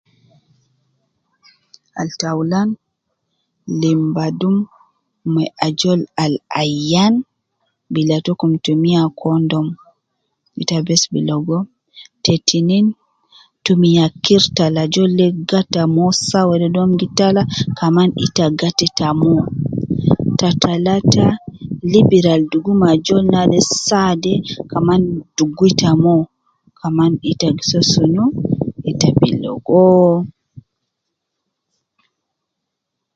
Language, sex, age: Nubi, female, 30-39